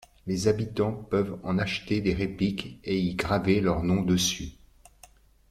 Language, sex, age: French, male, 40-49